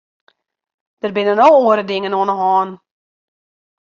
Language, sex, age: Western Frisian, female, 40-49